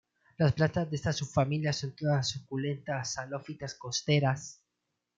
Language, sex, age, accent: Spanish, male, 19-29, Andino-Pacífico: Colombia, Perú, Ecuador, oeste de Bolivia y Venezuela andina